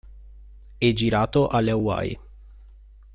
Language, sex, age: Italian, male, 30-39